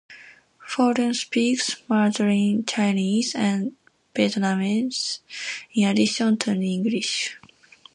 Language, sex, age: English, female, 19-29